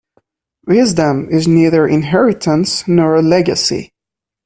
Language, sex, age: English, male, 19-29